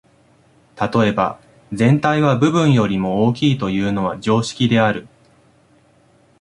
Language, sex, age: Japanese, male, 19-29